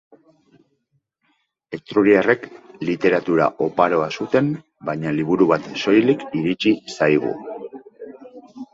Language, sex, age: Basque, male, 40-49